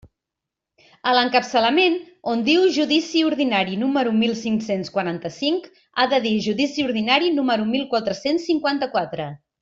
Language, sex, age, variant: Catalan, female, 50-59, Central